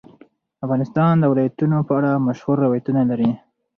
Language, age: Pashto, 19-29